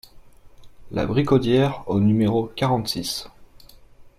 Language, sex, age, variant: French, male, 30-39, Français de métropole